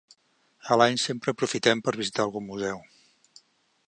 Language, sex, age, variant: Catalan, male, 60-69, Central